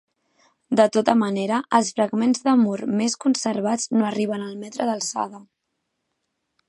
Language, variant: Catalan, Central